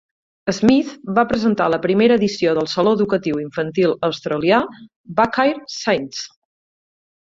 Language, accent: Catalan, Empordanès